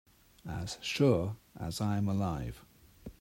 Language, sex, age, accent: English, male, 50-59, England English